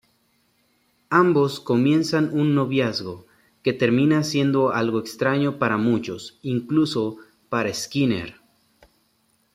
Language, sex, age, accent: Spanish, male, 19-29, México